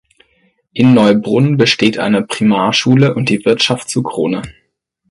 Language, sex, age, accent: German, male, 19-29, Deutschland Deutsch